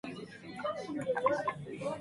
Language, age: English, under 19